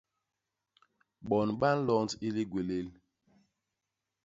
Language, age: Basaa, 40-49